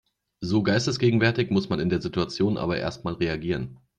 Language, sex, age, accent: German, male, 40-49, Deutschland Deutsch